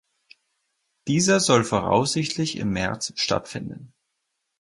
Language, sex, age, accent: German, male, 30-39, Deutschland Deutsch